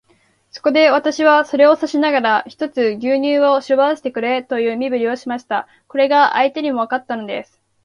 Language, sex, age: Japanese, female, 19-29